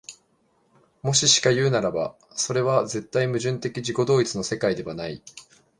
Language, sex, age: Japanese, male, 19-29